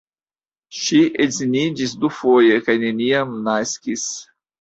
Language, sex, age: Esperanto, male, 50-59